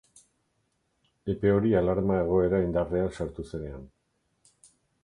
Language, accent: Basque, Erdialdekoa edo Nafarra (Gipuzkoa, Nafarroa)